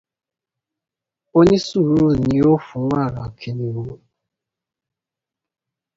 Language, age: Yoruba, 19-29